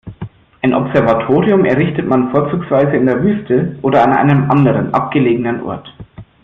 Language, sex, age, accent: German, male, 19-29, Deutschland Deutsch